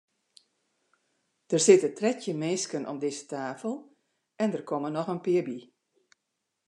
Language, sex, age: Western Frisian, female, 60-69